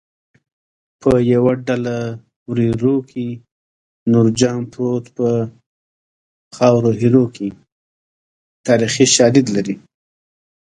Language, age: Pashto, 40-49